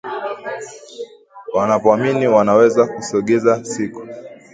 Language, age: Swahili, 19-29